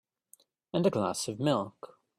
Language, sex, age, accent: English, male, 19-29, United States English